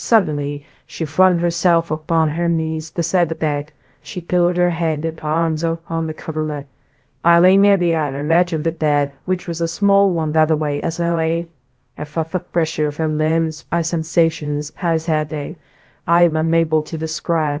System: TTS, VITS